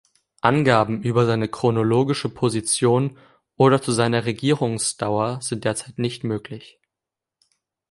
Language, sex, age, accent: German, male, under 19, Deutschland Deutsch